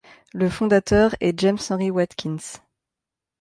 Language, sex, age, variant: French, female, 30-39, Français de métropole